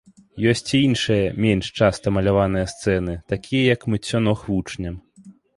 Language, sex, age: Belarusian, male, 19-29